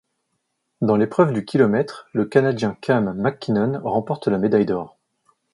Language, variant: French, Français de métropole